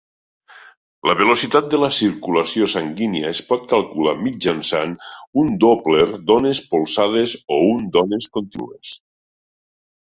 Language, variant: Catalan, Nord-Occidental